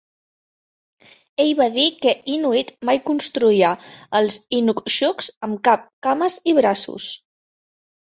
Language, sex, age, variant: Catalan, female, 19-29, Central